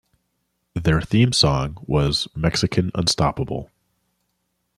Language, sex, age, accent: English, male, 30-39, United States English